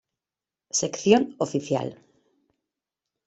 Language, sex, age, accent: Spanish, female, 50-59, España: Norte peninsular (Asturias, Castilla y León, Cantabria, País Vasco, Navarra, Aragón, La Rioja, Guadalajara, Cuenca)